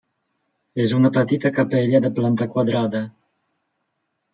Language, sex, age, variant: Catalan, male, 30-39, Central